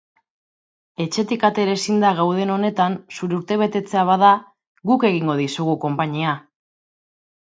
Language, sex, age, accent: Basque, female, 30-39, Mendebalekoa (Araba, Bizkaia, Gipuzkoako mendebaleko herri batzuk)